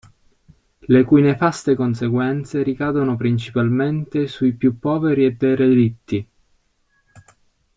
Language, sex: Italian, male